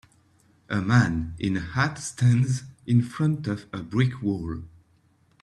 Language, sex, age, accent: English, male, 19-29, England English